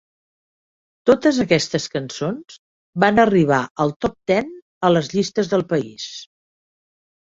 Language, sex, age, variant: Catalan, female, 60-69, Central